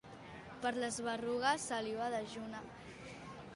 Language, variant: Catalan, Central